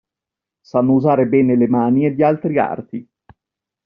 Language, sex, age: Italian, male, 50-59